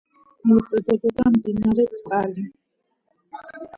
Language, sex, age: Georgian, female, under 19